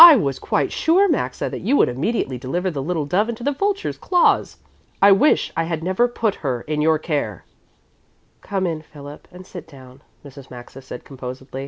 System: none